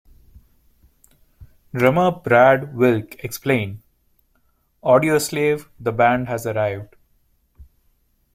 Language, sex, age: English, male, 19-29